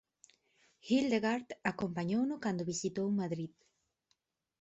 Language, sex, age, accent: Galician, female, 19-29, Oriental (común en zona oriental); Normativo (estándar)